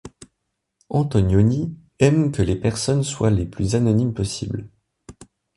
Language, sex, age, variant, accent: French, male, 19-29, Français d'Europe, Français de Suisse